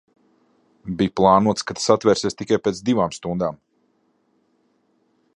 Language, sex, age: Latvian, male, 40-49